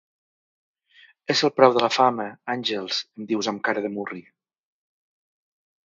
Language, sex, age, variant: Catalan, male, 40-49, Nord-Occidental